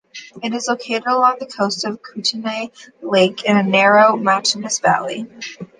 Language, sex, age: English, female, under 19